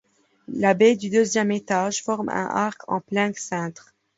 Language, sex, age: French, female, under 19